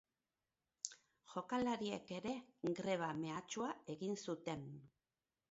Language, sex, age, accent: Basque, female, 50-59, Erdialdekoa edo Nafarra (Gipuzkoa, Nafarroa)